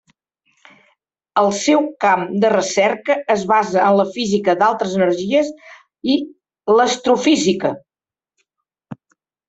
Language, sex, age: Catalan, male, 40-49